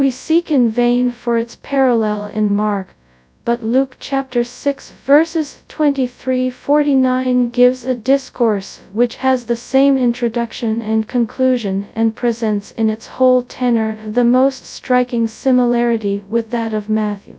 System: TTS, FastPitch